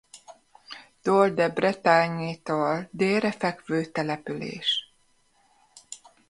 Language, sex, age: Hungarian, female, 40-49